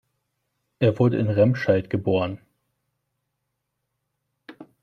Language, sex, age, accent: German, male, 19-29, Deutschland Deutsch